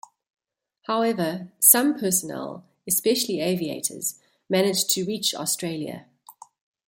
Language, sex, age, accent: English, female, 40-49, Southern African (South Africa, Zimbabwe, Namibia)